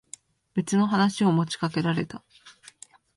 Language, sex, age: Japanese, female, 19-29